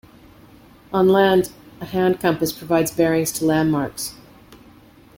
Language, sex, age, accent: English, female, 50-59, Canadian English